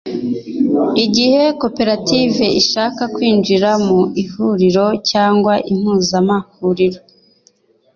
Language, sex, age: Kinyarwanda, female, 40-49